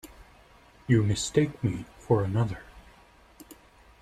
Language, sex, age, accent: English, male, 19-29, United States English